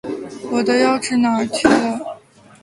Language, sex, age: Chinese, female, 19-29